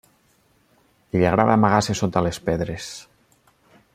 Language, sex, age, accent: Catalan, male, 40-49, valencià